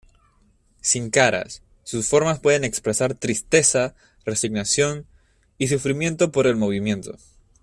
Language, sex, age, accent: Spanish, male, 19-29, Caribe: Cuba, Venezuela, Puerto Rico, República Dominicana, Panamá, Colombia caribeña, México caribeño, Costa del golfo de México